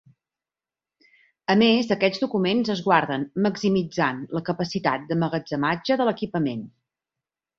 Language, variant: Catalan, Central